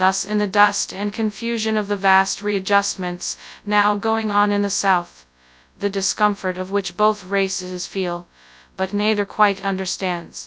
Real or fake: fake